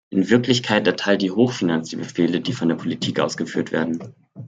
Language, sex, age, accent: German, male, 19-29, Deutschland Deutsch